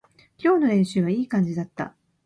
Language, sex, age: Japanese, female, 50-59